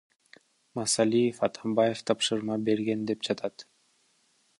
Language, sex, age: Kyrgyz, male, 19-29